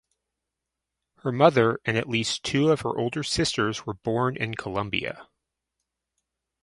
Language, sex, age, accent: English, male, 30-39, United States English